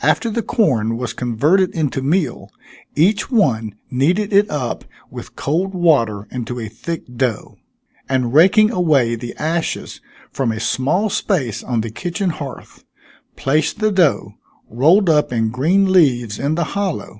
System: none